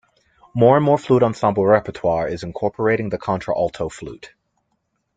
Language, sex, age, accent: English, male, 19-29, United States English